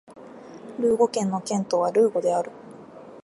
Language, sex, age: Japanese, female, 19-29